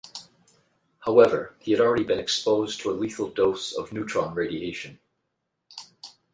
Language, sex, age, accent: English, male, 50-59, United States English